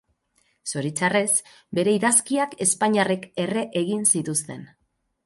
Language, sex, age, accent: Basque, female, 50-59, Mendebalekoa (Araba, Bizkaia, Gipuzkoako mendebaleko herri batzuk)